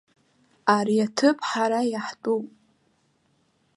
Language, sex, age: Abkhazian, female, under 19